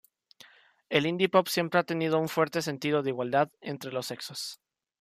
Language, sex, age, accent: Spanish, male, under 19, México